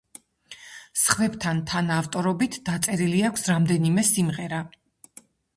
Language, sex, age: Georgian, female, 50-59